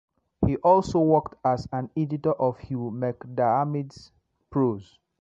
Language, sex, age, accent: English, male, 19-29, Southern African (South Africa, Zimbabwe, Namibia)